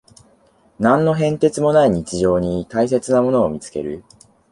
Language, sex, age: Japanese, male, 30-39